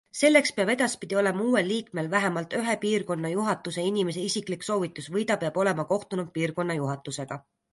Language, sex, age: Estonian, female, 30-39